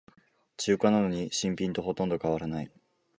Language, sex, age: Japanese, male, 19-29